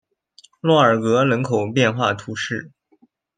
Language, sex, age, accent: Chinese, male, 19-29, 出生地：山东省